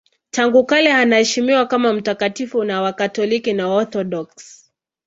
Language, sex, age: Swahili, female, 19-29